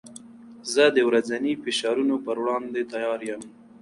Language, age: Pashto, 19-29